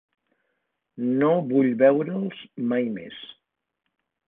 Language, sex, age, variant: Catalan, male, 60-69, Central